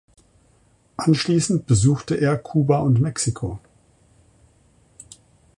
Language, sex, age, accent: German, male, 60-69, Deutschland Deutsch